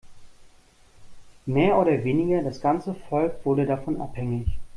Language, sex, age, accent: German, male, 30-39, Deutschland Deutsch